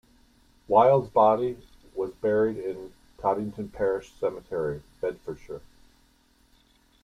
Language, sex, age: English, male, 50-59